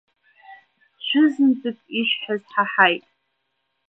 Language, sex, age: Abkhazian, female, under 19